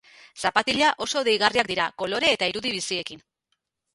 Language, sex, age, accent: Basque, female, 40-49, Mendebalekoa (Araba, Bizkaia, Gipuzkoako mendebaleko herri batzuk)